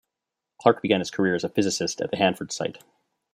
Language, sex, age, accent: English, male, 30-39, Canadian English